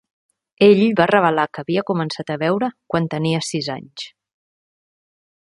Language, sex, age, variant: Catalan, female, 30-39, Central